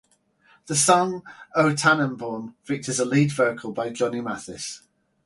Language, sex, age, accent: English, male, 40-49, England English